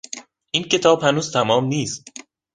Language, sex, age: Persian, male, under 19